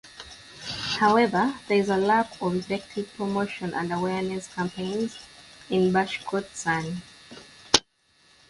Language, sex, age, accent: English, female, 19-29, United States English